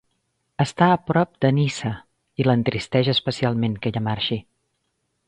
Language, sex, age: Catalan, female, 50-59